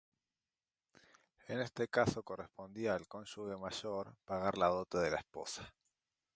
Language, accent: Spanish, Rioplatense: Argentina, Uruguay, este de Bolivia, Paraguay